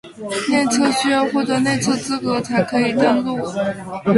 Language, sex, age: Chinese, female, 19-29